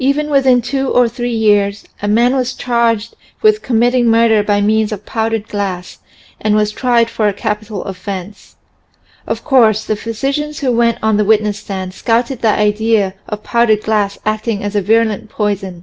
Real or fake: real